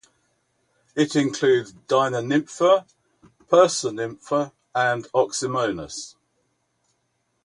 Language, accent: English, England English